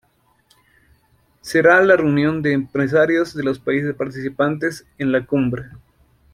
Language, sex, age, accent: Spanish, male, 19-29, Andino-Pacífico: Colombia, Perú, Ecuador, oeste de Bolivia y Venezuela andina